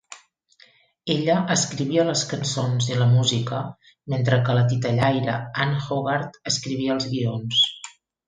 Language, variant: Catalan, Central